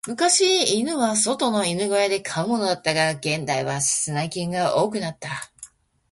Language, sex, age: Japanese, female, 50-59